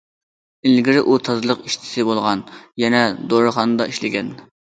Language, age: Uyghur, 19-29